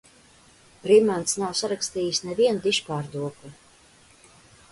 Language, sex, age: Latvian, female, 50-59